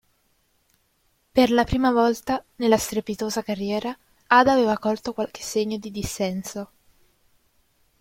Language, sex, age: Italian, female, 19-29